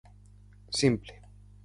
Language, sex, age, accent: Galician, male, 19-29, Central (gheada); Normativo (estándar)